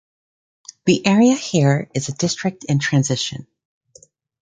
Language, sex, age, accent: English, female, under 19, United States English